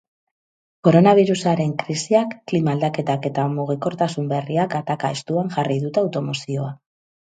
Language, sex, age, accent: Basque, female, 30-39, Mendebalekoa (Araba, Bizkaia, Gipuzkoako mendebaleko herri batzuk)